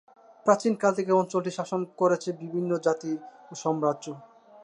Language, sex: Bengali, male